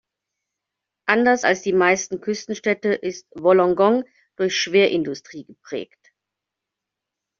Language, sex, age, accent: German, female, 40-49, Deutschland Deutsch